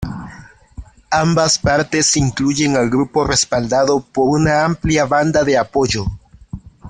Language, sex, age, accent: Spanish, male, 19-29, América central